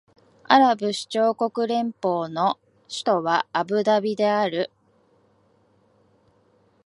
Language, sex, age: Japanese, female, 40-49